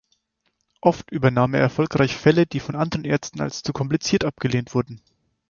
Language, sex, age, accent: German, male, 19-29, Deutschland Deutsch